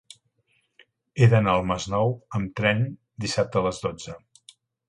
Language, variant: Catalan, Septentrional